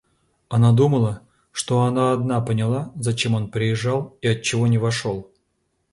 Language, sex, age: Russian, male, 40-49